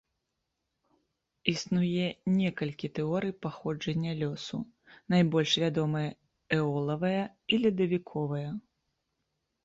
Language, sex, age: Belarusian, female, 30-39